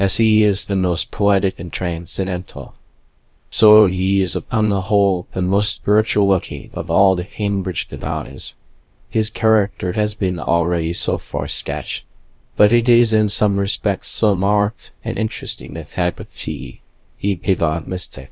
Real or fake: fake